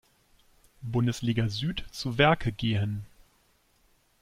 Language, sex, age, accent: German, male, 30-39, Deutschland Deutsch